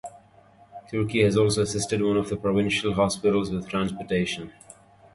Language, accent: English, England English